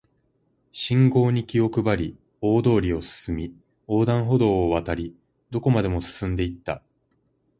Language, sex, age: Japanese, male, 19-29